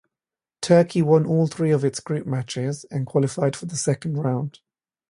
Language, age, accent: English, 19-29, England English; London English